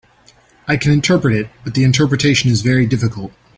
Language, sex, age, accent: English, male, 19-29, United States English